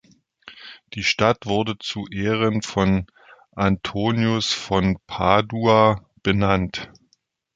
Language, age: German, 40-49